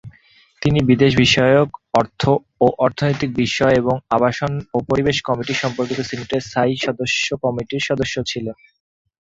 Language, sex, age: Bengali, male, 19-29